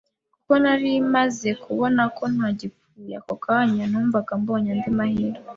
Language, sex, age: Kinyarwanda, female, 19-29